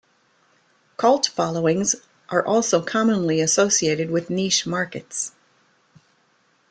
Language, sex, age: English, female, 60-69